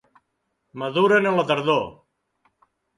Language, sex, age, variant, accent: Catalan, male, 60-69, Central, central